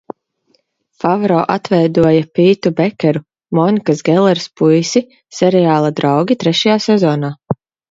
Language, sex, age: Latvian, female, 30-39